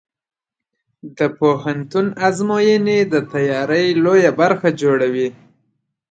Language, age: Pashto, 19-29